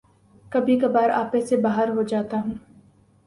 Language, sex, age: Urdu, female, 19-29